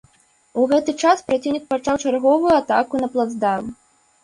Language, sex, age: Belarusian, female, 19-29